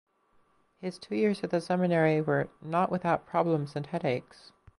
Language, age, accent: English, 19-29, United States English